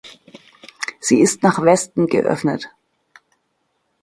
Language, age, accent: German, 40-49, Deutschland Deutsch